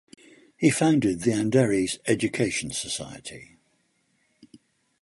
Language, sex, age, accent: English, male, 70-79, England English